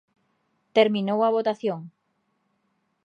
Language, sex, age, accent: Galician, female, 40-49, Atlántico (seseo e gheada)